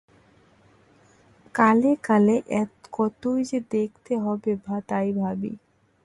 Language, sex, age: Bengali, female, 19-29